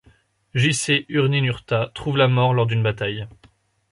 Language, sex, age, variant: French, male, 19-29, Français de métropole